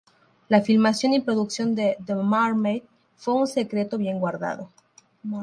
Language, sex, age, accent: Spanish, female, 19-29, Rioplatense: Argentina, Uruguay, este de Bolivia, Paraguay